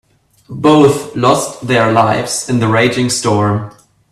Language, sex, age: English, male, 19-29